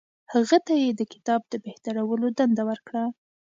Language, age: Pashto, 19-29